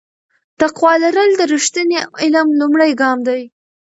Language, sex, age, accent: Pashto, female, under 19, کندهاری لهجه